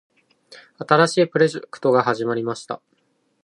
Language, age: Japanese, 19-29